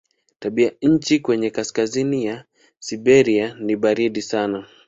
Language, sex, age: Swahili, male, 19-29